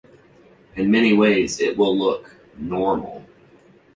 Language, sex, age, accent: English, male, 19-29, United States English